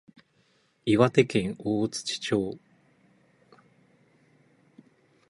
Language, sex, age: Japanese, male, 19-29